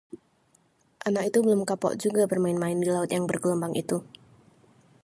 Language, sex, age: Indonesian, female, 19-29